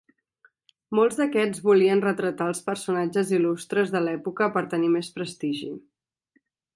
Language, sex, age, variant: Catalan, female, 19-29, Central